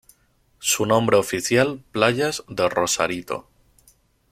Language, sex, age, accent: Spanish, male, 19-29, España: Centro-Sur peninsular (Madrid, Toledo, Castilla-La Mancha)